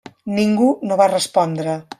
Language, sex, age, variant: Catalan, female, 50-59, Central